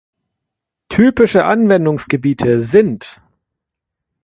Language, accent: German, Deutschland Deutsch